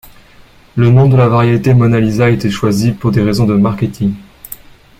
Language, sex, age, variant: French, male, 19-29, Français des départements et régions d'outre-mer